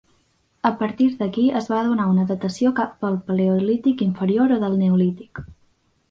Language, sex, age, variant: Catalan, female, under 19, Central